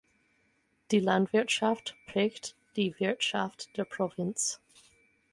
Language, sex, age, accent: German, female, 30-39, Amerikanisches Deutsch